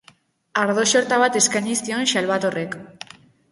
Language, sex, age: Basque, female, under 19